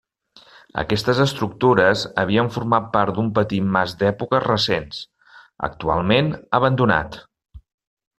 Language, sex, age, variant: Catalan, male, 50-59, Central